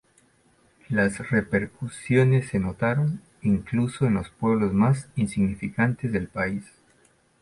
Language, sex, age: Spanish, male, 50-59